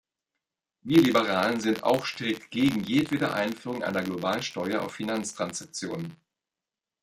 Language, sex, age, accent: German, male, 40-49, Deutschland Deutsch